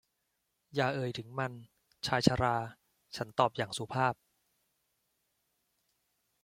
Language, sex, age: Thai, male, 30-39